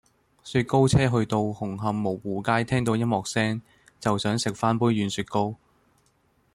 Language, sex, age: Cantonese, male, 19-29